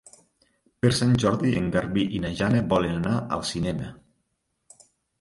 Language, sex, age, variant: Catalan, male, 40-49, Nord-Occidental